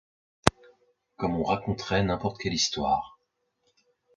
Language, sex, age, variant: French, male, 30-39, Français de métropole